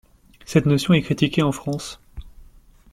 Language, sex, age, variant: French, male, 19-29, Français de métropole